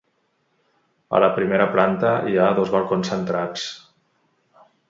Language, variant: Catalan, Central